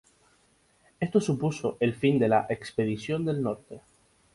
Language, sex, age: Spanish, male, 19-29